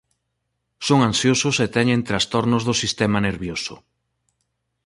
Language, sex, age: Galician, male, 40-49